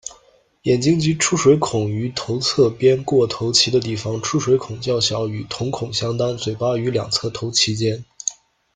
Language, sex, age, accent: Chinese, male, 19-29, 出生地：山东省